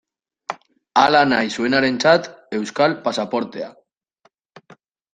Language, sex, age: Basque, male, 19-29